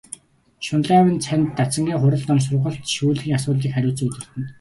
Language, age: Mongolian, 19-29